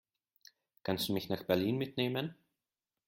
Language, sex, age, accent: German, male, 19-29, Österreichisches Deutsch